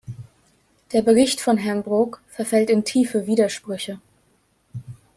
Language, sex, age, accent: German, female, 19-29, Deutschland Deutsch